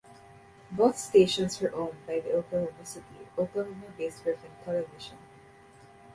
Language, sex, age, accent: English, female, 19-29, Filipino